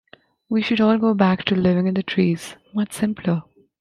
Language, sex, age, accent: English, female, 19-29, India and South Asia (India, Pakistan, Sri Lanka)